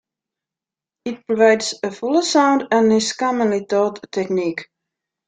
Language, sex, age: English, female, 40-49